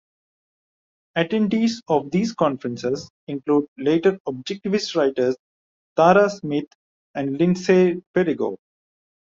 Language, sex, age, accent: English, male, 19-29, India and South Asia (India, Pakistan, Sri Lanka)